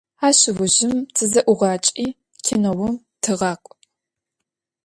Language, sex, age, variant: Adyghe, female, 19-29, Адыгабзэ (Кирил, пстэумэ зэдыряе)